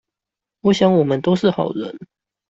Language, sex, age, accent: Chinese, male, 19-29, 出生地：新北市